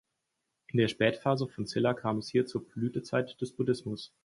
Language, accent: German, Deutschland Deutsch